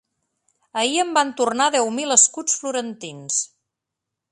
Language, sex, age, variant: Catalan, female, 40-49, Central